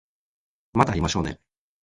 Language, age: Japanese, 40-49